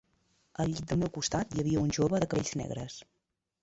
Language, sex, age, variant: Catalan, female, 50-59, Central